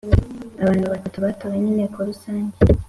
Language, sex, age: Kinyarwanda, female, 19-29